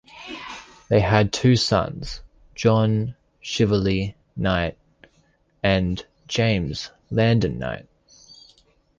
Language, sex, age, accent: English, male, under 19, Australian English